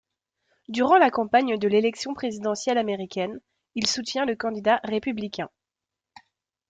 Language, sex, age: French, female, 19-29